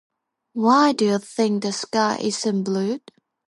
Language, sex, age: English, female, 19-29